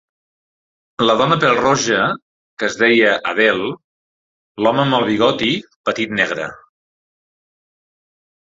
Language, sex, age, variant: Catalan, male, 40-49, Central